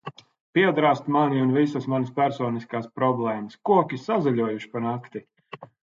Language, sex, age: Latvian, male, 30-39